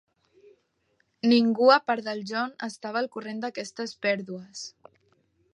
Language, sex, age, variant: Catalan, female, 19-29, Central